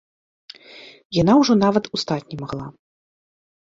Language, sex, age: Belarusian, female, 19-29